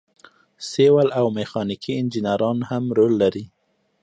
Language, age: Pashto, 30-39